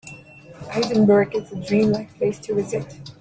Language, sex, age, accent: English, female, 19-29, India and South Asia (India, Pakistan, Sri Lanka)